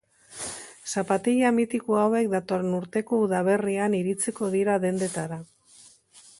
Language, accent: Basque, Mendebalekoa (Araba, Bizkaia, Gipuzkoako mendebaleko herri batzuk)